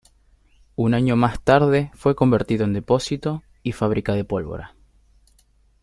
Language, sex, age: Spanish, male, under 19